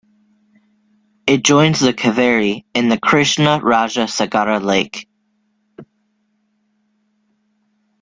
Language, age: English, 19-29